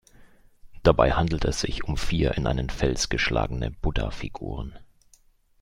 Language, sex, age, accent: German, male, 30-39, Deutschland Deutsch